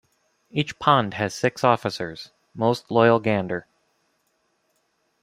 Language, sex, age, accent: English, male, 19-29, United States English